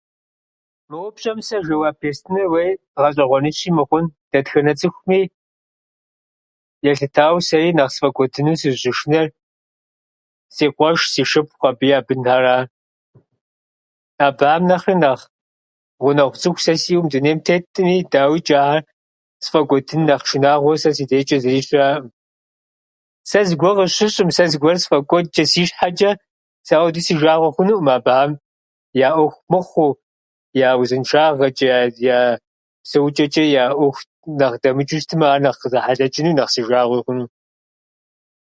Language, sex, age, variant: Kabardian, male, 50-59, Адыгэбзэ (Къэбэрдей, Кирил, псоми зэдай)